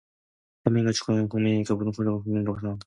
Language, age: Korean, 19-29